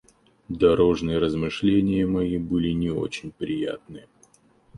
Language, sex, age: Russian, male, 19-29